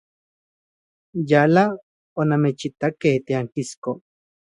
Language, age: Central Puebla Nahuatl, 30-39